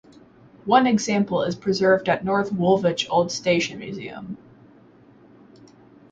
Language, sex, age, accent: English, female, under 19, United States English